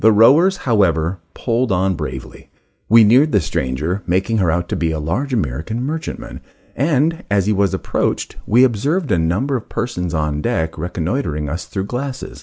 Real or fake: real